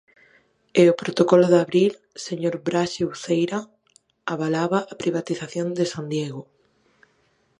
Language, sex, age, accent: Galician, female, 19-29, Neofalante